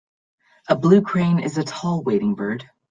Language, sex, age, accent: English, female, 19-29, United States English